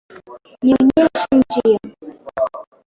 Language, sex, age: Swahili, female, 19-29